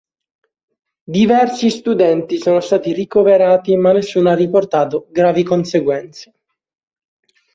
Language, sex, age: Italian, male, 19-29